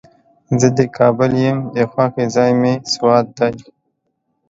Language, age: Pashto, 19-29